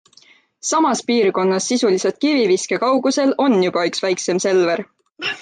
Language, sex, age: Estonian, female, 19-29